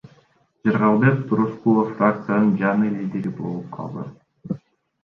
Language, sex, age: Kyrgyz, male, 19-29